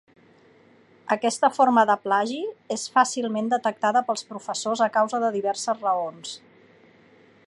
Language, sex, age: Catalan, female, 40-49